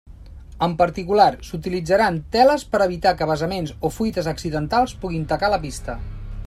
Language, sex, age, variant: Catalan, male, 40-49, Central